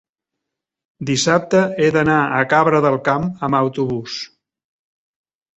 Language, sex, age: Catalan, male, 70-79